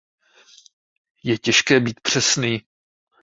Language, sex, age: Czech, male, 30-39